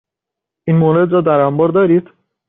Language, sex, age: Persian, male, under 19